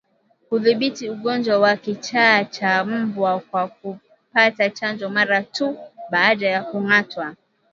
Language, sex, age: Swahili, female, 19-29